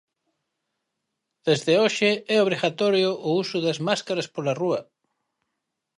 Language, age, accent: Galician, 40-49, Atlántico (seseo e gheada)